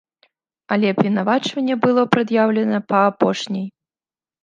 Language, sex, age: Belarusian, female, 19-29